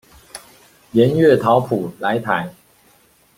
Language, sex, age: Chinese, male, 50-59